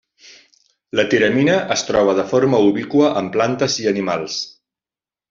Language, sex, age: Catalan, male, 50-59